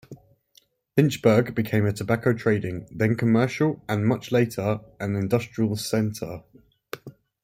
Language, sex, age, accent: English, male, 19-29, England English